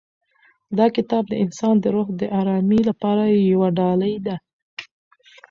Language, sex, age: Pashto, female, 19-29